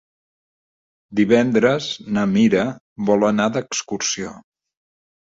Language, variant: Catalan, Central